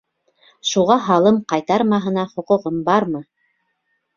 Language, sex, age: Bashkir, female, 30-39